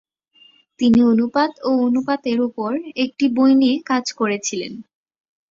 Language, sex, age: Bengali, female, 19-29